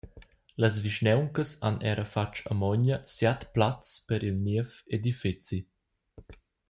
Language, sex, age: Romansh, male, 19-29